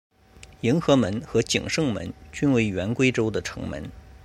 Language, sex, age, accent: Chinese, male, 30-39, 出生地：河南省